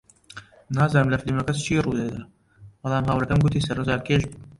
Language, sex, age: Central Kurdish, male, 30-39